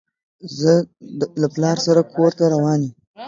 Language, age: Pashto, 19-29